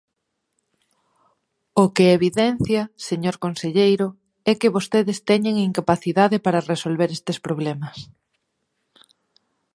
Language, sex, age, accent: Galician, female, 30-39, Normativo (estándar)